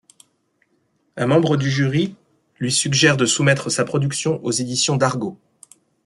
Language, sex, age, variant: French, male, 30-39, Français de métropole